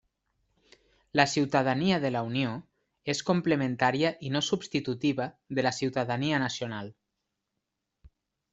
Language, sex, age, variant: Catalan, male, 30-39, Nord-Occidental